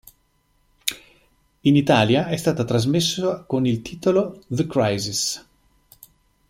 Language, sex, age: Italian, male, 50-59